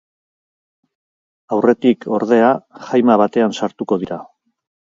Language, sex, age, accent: Basque, male, 50-59, Erdialdekoa edo Nafarra (Gipuzkoa, Nafarroa)